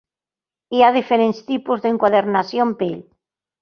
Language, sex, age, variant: Catalan, female, 70-79, Central